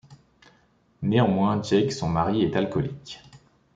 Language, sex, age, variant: French, male, 40-49, Français de métropole